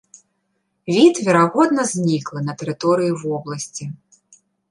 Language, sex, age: Belarusian, female, 30-39